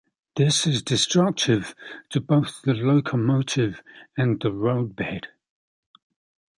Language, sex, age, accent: English, male, 40-49, England English